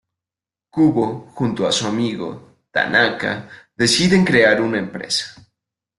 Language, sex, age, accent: Spanish, male, 19-29, México